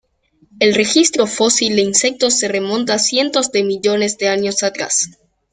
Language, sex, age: Spanish, male, under 19